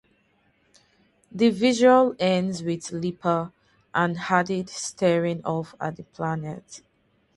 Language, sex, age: English, female, 19-29